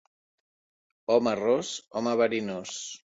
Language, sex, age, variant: Catalan, male, 30-39, Central